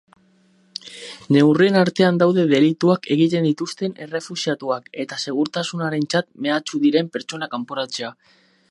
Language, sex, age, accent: Basque, male, 19-29, Mendebalekoa (Araba, Bizkaia, Gipuzkoako mendebaleko herri batzuk)